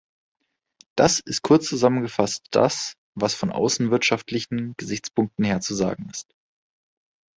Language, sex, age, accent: German, male, 19-29, Deutschland Deutsch